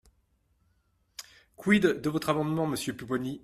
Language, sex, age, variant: French, male, 50-59, Français de métropole